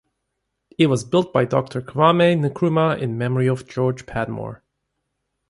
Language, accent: English, United States English